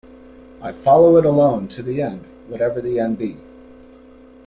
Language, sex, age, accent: English, male, 40-49, United States English